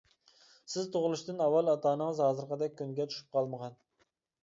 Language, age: Uyghur, 19-29